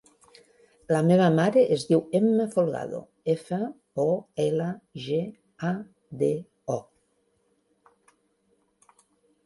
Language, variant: Catalan, Central